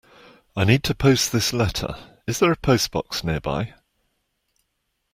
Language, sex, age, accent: English, male, 60-69, England English